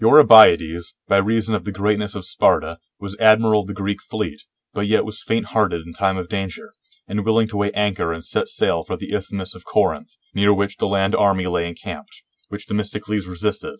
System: none